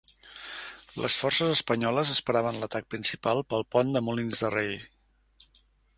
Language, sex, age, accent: Catalan, male, 50-59, central; septentrional